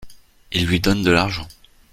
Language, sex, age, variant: French, male, 40-49, Français de métropole